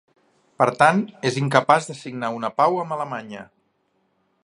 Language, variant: Catalan, Central